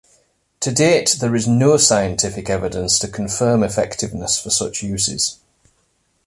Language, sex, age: English, male, 40-49